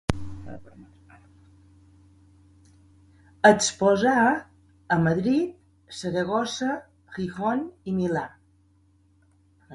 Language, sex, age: Catalan, female, 60-69